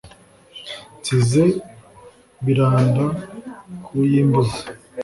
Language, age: Kinyarwanda, 19-29